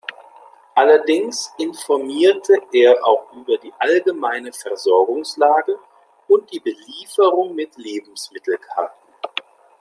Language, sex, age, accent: German, male, 30-39, Deutschland Deutsch